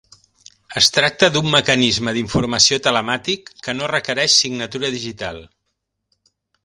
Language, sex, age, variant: Catalan, male, 50-59, Central